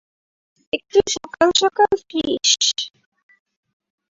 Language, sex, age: Bengali, female, 19-29